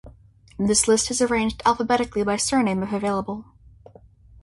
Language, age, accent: English, under 19, United States English